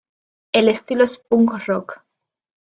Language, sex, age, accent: Spanish, female, 19-29, España: Norte peninsular (Asturias, Castilla y León, Cantabria, País Vasco, Navarra, Aragón, La Rioja, Guadalajara, Cuenca)